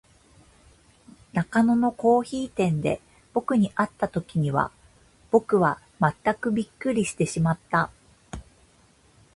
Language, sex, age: Japanese, female, 30-39